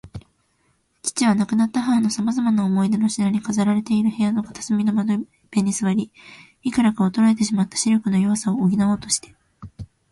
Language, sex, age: Japanese, female, 19-29